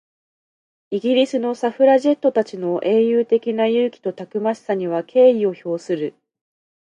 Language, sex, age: Japanese, female, 30-39